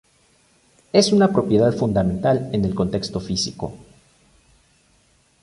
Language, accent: Spanish, México